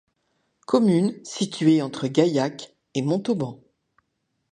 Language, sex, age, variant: French, female, 60-69, Français de métropole